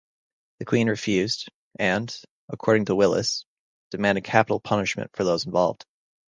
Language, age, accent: English, 19-29, United States English